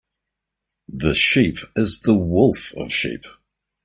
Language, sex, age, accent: English, male, 40-49, New Zealand English